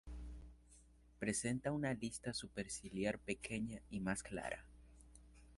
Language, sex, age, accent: Spanish, male, 19-29, Andino-Pacífico: Colombia, Perú, Ecuador, oeste de Bolivia y Venezuela andina